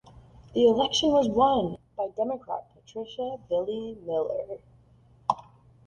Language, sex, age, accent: English, female, 19-29, United States English